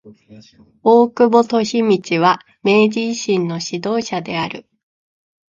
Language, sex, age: Japanese, female, 19-29